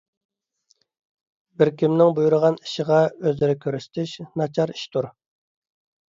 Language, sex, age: Uyghur, male, 30-39